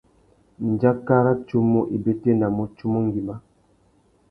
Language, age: Tuki, 40-49